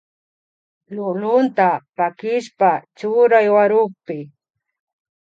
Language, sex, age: Imbabura Highland Quichua, female, 30-39